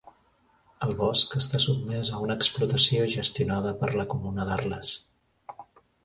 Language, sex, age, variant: Catalan, male, 40-49, Central